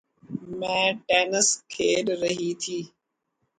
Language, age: Urdu, 40-49